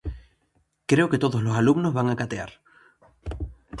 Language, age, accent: Spanish, 19-29, España: Islas Canarias